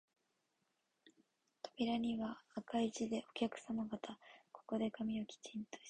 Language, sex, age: Japanese, female, 19-29